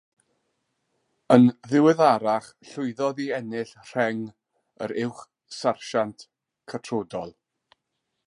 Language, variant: Welsh, South-Western Welsh